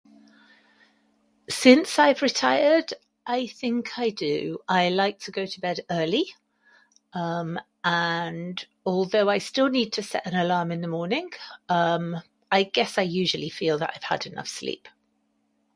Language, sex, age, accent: English, female, 60-69, England English